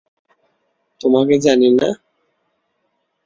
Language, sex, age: Bengali, male, 19-29